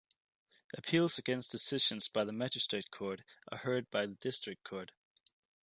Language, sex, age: English, male, under 19